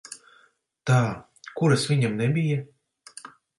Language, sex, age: Latvian, male, 40-49